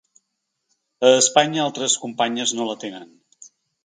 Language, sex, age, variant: Catalan, male, 60-69, Central